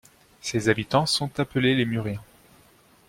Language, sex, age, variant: French, male, 19-29, Français de métropole